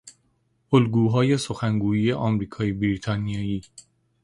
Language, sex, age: Persian, male, 30-39